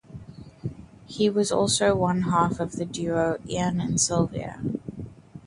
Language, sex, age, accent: English, female, 19-29, Southern African (South Africa, Zimbabwe, Namibia)